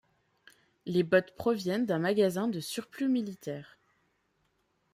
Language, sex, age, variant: French, female, 19-29, Français de métropole